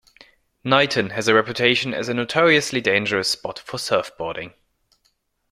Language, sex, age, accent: English, male, 19-29, England English